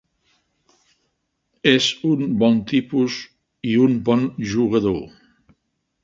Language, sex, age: Catalan, male, 70-79